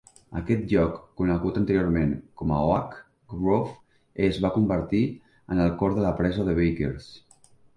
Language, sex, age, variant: Catalan, male, 40-49, Central